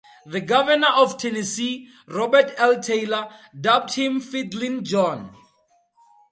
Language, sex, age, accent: English, male, 19-29, Southern African (South Africa, Zimbabwe, Namibia)